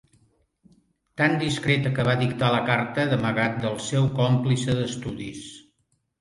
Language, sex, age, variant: Catalan, male, 60-69, Central